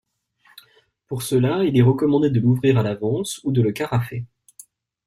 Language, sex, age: French, male, 19-29